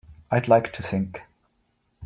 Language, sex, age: English, male, 19-29